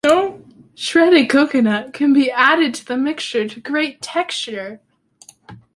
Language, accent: English, United States English